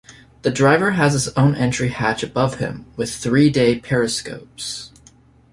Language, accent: English, United States English